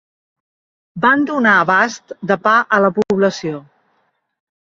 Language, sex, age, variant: Catalan, female, 50-59, Central